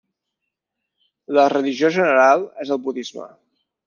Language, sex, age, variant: Catalan, male, 30-39, Balear